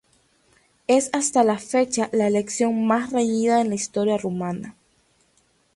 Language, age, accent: Spanish, 19-29, Andino-Pacífico: Colombia, Perú, Ecuador, oeste de Bolivia y Venezuela andina